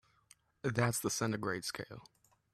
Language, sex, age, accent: English, male, under 19, United States English